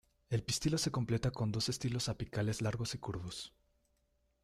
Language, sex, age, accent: Spanish, male, 19-29, México